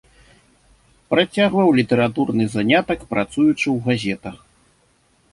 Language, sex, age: Belarusian, male, 50-59